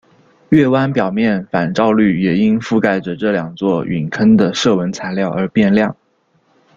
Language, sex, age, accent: Chinese, male, 19-29, 出生地：江西省